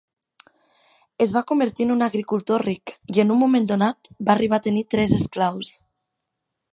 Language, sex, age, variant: Catalan, female, 19-29, Central